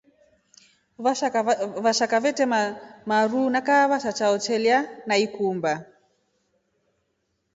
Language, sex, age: Rombo, female, 30-39